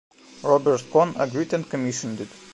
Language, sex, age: English, male, 19-29